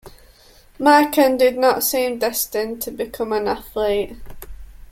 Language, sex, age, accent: English, female, 19-29, England English